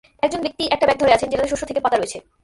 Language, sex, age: Bengali, female, 19-29